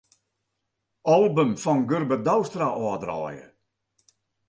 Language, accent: Western Frisian, Klaaifrysk